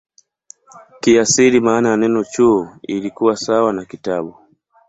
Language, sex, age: Swahili, male, 19-29